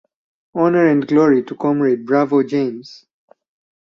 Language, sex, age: English, male, 19-29